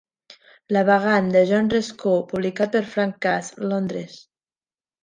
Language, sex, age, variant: Catalan, female, 30-39, Central